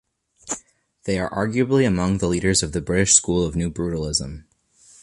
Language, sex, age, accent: English, male, 19-29, Canadian English